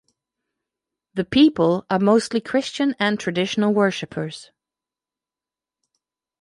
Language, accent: English, United States English